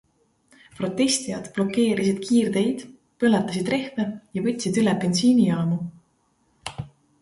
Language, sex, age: Estonian, female, 19-29